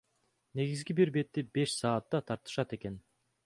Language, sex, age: Kyrgyz, male, 19-29